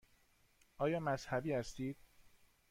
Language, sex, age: Persian, male, 40-49